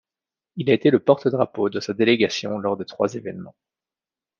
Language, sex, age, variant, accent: French, male, 30-39, Français d'Europe, Français de Belgique